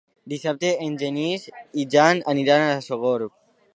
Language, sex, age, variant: Catalan, male, under 19, Alacantí